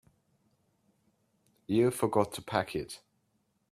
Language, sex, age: English, male, under 19